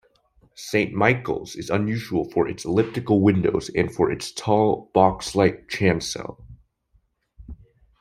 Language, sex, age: English, male, under 19